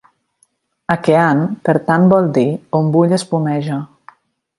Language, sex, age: Catalan, female, 40-49